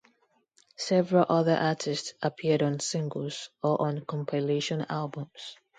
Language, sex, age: English, female, 19-29